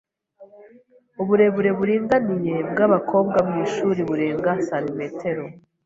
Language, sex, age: Kinyarwanda, female, 19-29